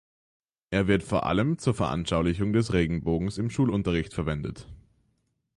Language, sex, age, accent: German, male, under 19, Deutschland Deutsch; Österreichisches Deutsch